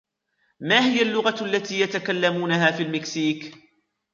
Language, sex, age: Arabic, male, 19-29